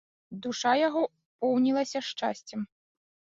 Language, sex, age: Belarusian, female, 30-39